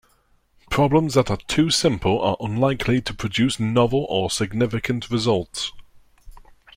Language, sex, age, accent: English, male, 30-39, England English